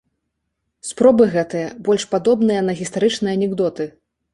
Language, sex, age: Belarusian, female, 30-39